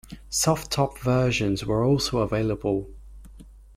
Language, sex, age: English, male, 19-29